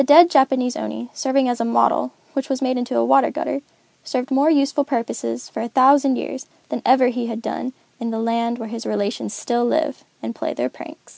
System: none